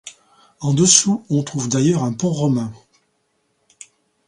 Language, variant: French, Français de métropole